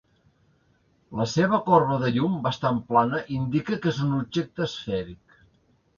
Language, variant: Catalan, Central